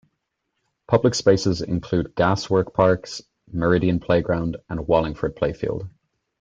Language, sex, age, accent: English, male, 19-29, Irish English